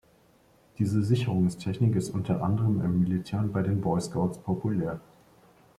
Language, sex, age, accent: German, male, 30-39, Deutschland Deutsch